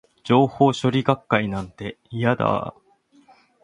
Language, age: Japanese, 19-29